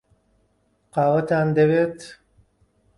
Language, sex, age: Central Kurdish, male, 40-49